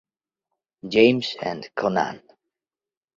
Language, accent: English, India and South Asia (India, Pakistan, Sri Lanka)